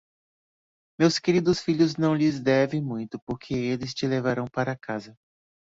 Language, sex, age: Portuguese, male, 30-39